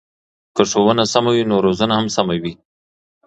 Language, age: Pashto, 40-49